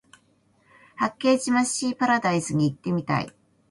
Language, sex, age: Japanese, female, 40-49